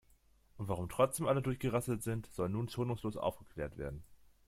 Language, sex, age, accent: German, male, 19-29, Deutschland Deutsch